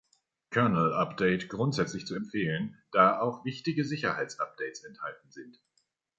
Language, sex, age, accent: German, male, 50-59, Deutschland Deutsch